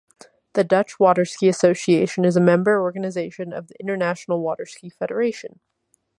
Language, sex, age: English, female, 19-29